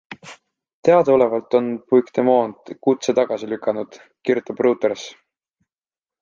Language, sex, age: Estonian, male, 19-29